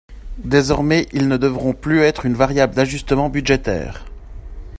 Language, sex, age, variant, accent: French, male, 19-29, Français d'Europe, Français de Suisse